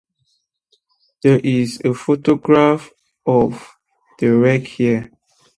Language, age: English, 19-29